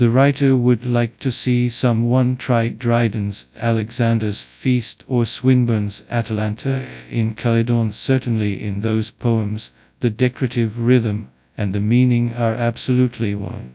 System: TTS, FastPitch